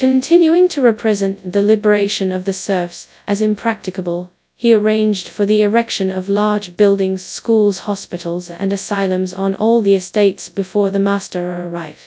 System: TTS, FastPitch